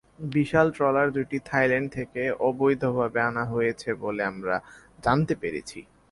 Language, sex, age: Bengali, male, 19-29